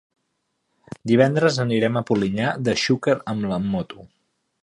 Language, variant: Catalan, Central